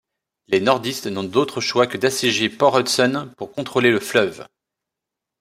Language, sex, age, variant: French, male, 40-49, Français de métropole